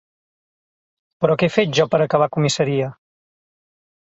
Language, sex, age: Catalan, male, 40-49